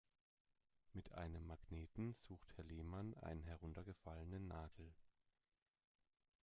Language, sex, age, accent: German, male, 30-39, Deutschland Deutsch